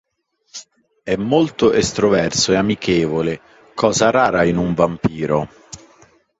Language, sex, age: Italian, male, 40-49